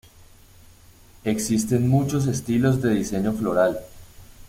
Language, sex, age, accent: Spanish, male, 19-29, Andino-Pacífico: Colombia, Perú, Ecuador, oeste de Bolivia y Venezuela andina